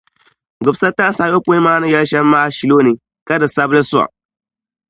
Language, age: Dagbani, 19-29